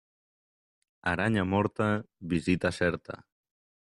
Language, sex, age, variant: Catalan, male, 30-39, Central